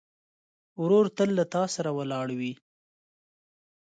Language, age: Pashto, 30-39